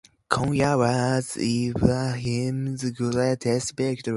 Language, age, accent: English, 19-29, United States English